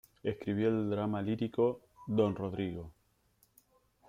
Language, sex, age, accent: Spanish, male, 40-49, Rioplatense: Argentina, Uruguay, este de Bolivia, Paraguay